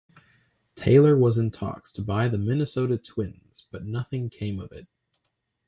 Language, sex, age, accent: English, male, under 19, United States English